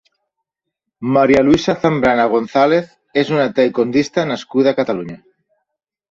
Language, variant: Catalan, Septentrional